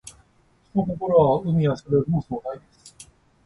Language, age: Japanese, 30-39